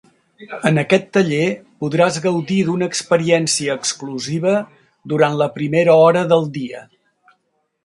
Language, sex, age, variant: Catalan, male, 70-79, Central